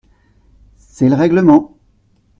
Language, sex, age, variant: French, male, 40-49, Français de métropole